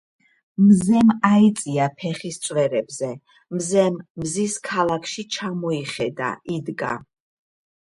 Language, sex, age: Georgian, female, 50-59